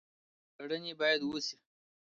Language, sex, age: Pashto, male, 30-39